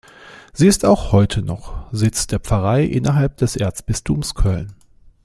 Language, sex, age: German, male, 30-39